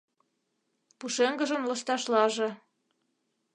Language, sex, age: Mari, female, 30-39